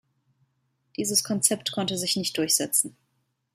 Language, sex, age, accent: German, female, 30-39, Deutschland Deutsch